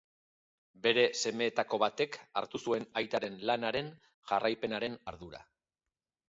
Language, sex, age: Basque, male, 40-49